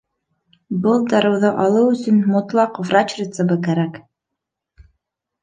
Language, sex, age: Bashkir, female, 19-29